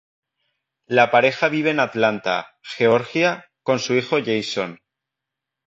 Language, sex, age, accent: Spanish, male, 19-29, España: Centro-Sur peninsular (Madrid, Toledo, Castilla-La Mancha)